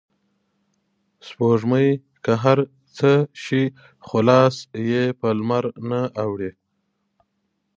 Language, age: Pashto, 30-39